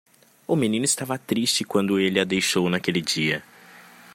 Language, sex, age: Portuguese, male, 19-29